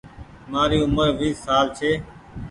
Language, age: Goaria, 19-29